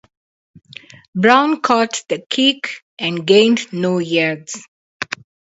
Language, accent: English, England English